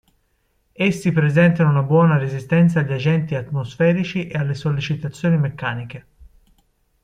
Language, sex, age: Italian, male, 30-39